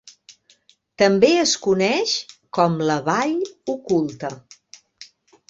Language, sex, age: Catalan, female, 60-69